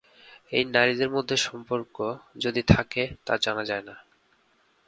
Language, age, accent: Bengali, 19-29, প্রমিত